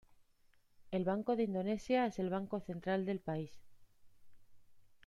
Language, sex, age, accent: Spanish, female, 30-39, España: Norte peninsular (Asturias, Castilla y León, Cantabria, País Vasco, Navarra, Aragón, La Rioja, Guadalajara, Cuenca)